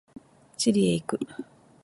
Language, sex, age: Japanese, female, 40-49